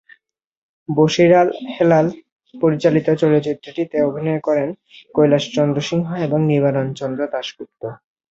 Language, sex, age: Bengali, male, 19-29